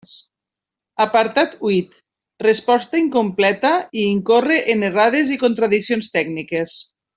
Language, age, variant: Catalan, 40-49, Central